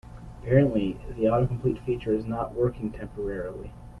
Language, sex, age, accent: English, male, 19-29, United States English